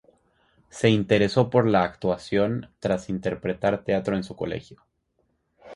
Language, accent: Spanish, México